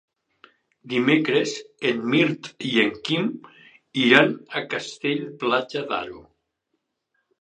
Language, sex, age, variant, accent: Catalan, male, 50-59, Valencià central, valencià